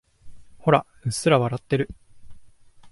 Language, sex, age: Japanese, male, under 19